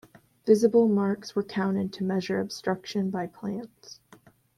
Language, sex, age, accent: English, female, under 19, United States English